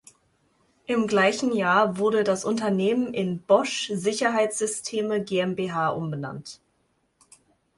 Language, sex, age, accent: German, female, 19-29, Deutschland Deutsch